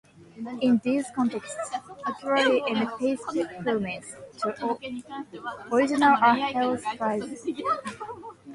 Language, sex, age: English, female, 19-29